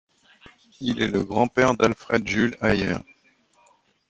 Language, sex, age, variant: French, male, 40-49, Français de métropole